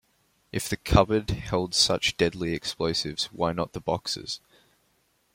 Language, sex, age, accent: English, male, 19-29, Australian English